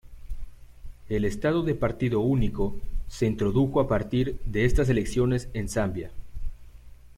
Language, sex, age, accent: Spanish, male, 19-29, México